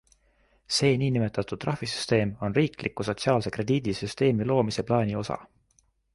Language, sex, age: Estonian, male, 19-29